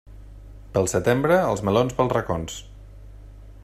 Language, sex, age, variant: Catalan, male, 30-39, Nord-Occidental